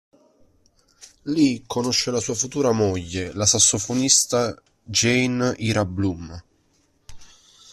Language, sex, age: Italian, male, 19-29